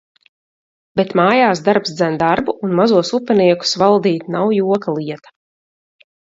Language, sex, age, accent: Latvian, female, 30-39, Vidus dialekts